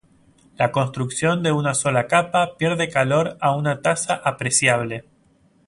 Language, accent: Spanish, Rioplatense: Argentina, Uruguay, este de Bolivia, Paraguay